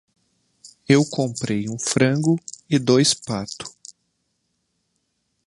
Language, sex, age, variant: Portuguese, male, 30-39, Portuguese (Brasil)